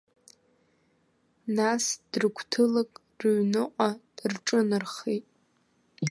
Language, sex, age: Abkhazian, female, under 19